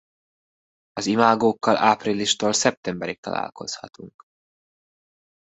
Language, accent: Hungarian, budapesti